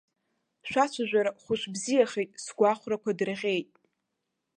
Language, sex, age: Abkhazian, female, 19-29